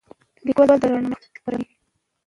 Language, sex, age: Pashto, female, 19-29